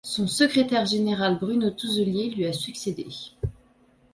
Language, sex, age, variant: French, female, 19-29, Français de métropole